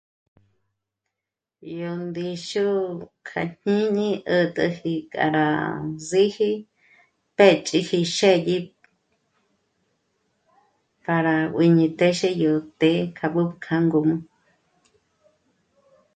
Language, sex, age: Michoacán Mazahua, female, 60-69